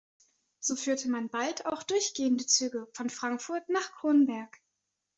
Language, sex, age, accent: German, female, 19-29, Deutschland Deutsch